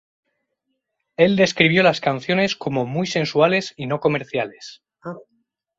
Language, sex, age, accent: Spanish, male, 30-39, España: Norte peninsular (Asturias, Castilla y León, Cantabria, País Vasco, Navarra, Aragón, La Rioja, Guadalajara, Cuenca)